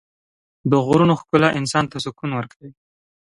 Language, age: Pashto, 19-29